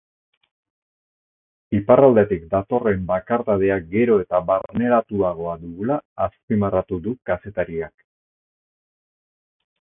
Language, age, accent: Basque, 60-69, Erdialdekoa edo Nafarra (Gipuzkoa, Nafarroa)